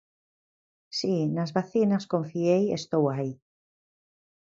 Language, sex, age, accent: Galician, female, 50-59, Normativo (estándar)